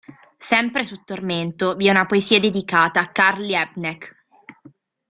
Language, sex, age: Italian, female, 19-29